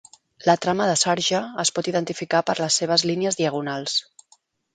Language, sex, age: Catalan, female, 40-49